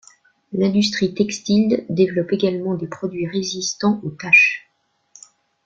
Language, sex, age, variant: French, female, 40-49, Français de métropole